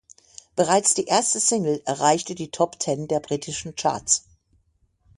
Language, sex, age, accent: German, female, 50-59, Deutschland Deutsch